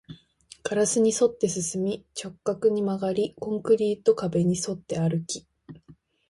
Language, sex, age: Japanese, female, 19-29